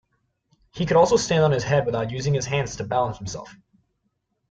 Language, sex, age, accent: English, male, 19-29, United States English